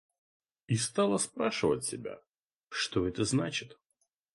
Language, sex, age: Russian, male, 19-29